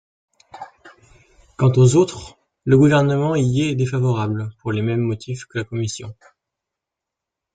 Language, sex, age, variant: French, male, 19-29, Français de métropole